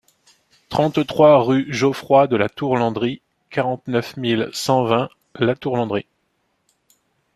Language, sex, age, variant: French, male, 40-49, Français de métropole